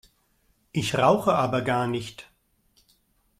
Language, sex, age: German, male, 50-59